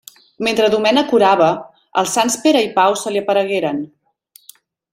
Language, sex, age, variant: Catalan, female, 30-39, Central